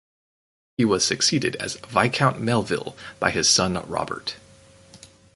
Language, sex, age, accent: English, male, 19-29, United States English